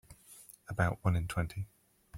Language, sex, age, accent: English, male, 40-49, England English